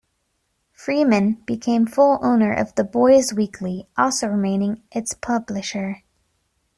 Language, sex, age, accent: English, female, 19-29, United States English